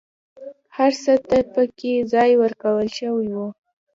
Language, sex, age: Pashto, female, under 19